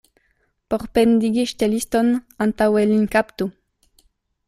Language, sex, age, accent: Esperanto, female, 19-29, Internacia